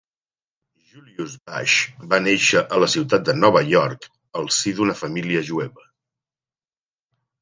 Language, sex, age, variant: Catalan, male, 40-49, Central